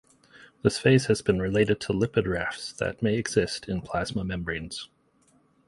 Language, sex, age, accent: English, male, 30-39, Canadian English